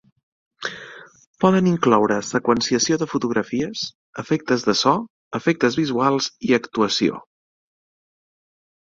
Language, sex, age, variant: Catalan, male, 30-39, Central